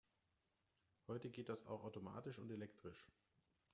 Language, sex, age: German, male, 30-39